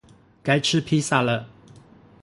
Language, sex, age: Chinese, male, 40-49